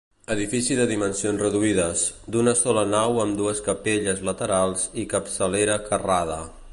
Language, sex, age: Catalan, male, 40-49